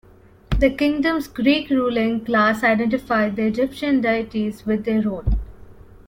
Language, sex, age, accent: English, female, 19-29, India and South Asia (India, Pakistan, Sri Lanka)